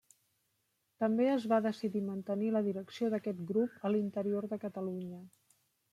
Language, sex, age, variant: Catalan, female, 50-59, Central